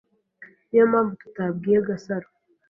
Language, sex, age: Kinyarwanda, female, 19-29